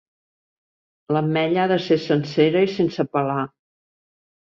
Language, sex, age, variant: Catalan, female, 60-69, Central